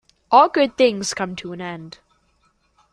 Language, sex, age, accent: English, male, under 19, United States English